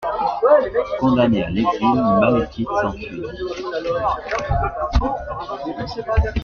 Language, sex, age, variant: French, male, 40-49, Français de métropole